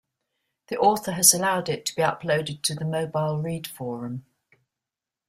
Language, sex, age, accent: English, female, 60-69, England English